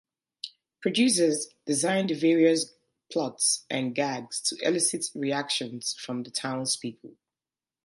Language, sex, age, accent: English, female, 30-39, England English